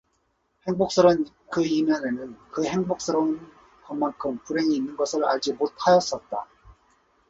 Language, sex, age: Korean, male, 40-49